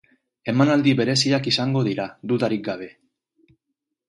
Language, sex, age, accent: Basque, male, 30-39, Mendebalekoa (Araba, Bizkaia, Gipuzkoako mendebaleko herri batzuk)